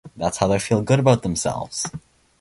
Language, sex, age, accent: English, male, under 19, Canadian English